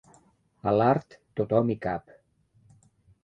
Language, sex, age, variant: Catalan, male, 50-59, Nord-Occidental